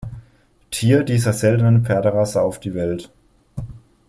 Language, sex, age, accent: German, male, 19-29, Deutschland Deutsch